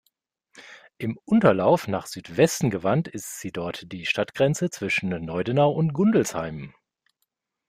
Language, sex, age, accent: German, male, 40-49, Deutschland Deutsch